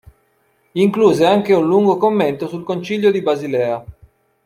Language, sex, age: Italian, male, 40-49